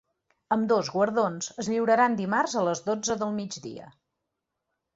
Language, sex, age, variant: Catalan, female, 40-49, Central